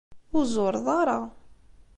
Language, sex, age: Kabyle, female, 19-29